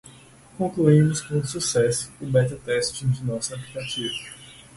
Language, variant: Portuguese, Portuguese (Brasil)